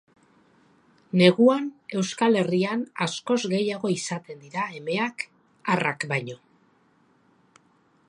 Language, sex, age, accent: Basque, female, 50-59, Mendebalekoa (Araba, Bizkaia, Gipuzkoako mendebaleko herri batzuk)